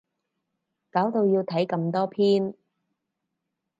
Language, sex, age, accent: Cantonese, female, 30-39, 广州音